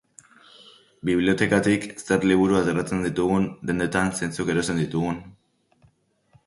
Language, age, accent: Basque, under 19, Erdialdekoa edo Nafarra (Gipuzkoa, Nafarroa)